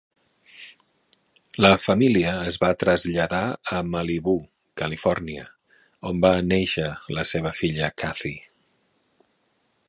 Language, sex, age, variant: Catalan, male, 40-49, Central